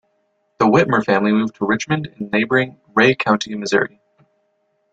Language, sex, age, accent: English, male, under 19, United States English